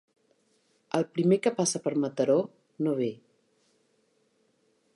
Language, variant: Catalan, Central